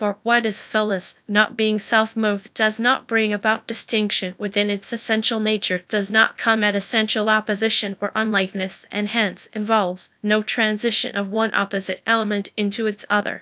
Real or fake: fake